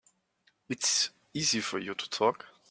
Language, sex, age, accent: English, male, 19-29, England English